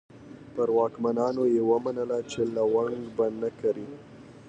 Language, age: Pashto, 19-29